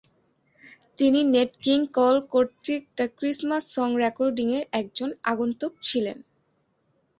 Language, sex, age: Bengali, female, 19-29